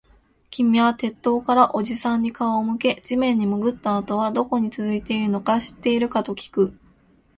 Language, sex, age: Japanese, female, 19-29